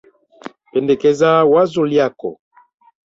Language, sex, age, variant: Swahili, male, 40-49, Kiswahili cha Bara ya Tanzania